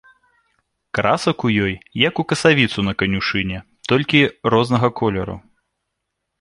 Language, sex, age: Belarusian, male, 30-39